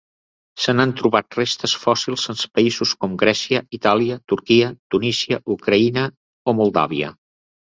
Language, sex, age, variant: Catalan, male, 60-69, Central